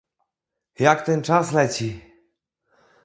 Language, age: Polish, 19-29